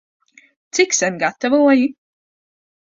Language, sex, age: Latvian, female, 19-29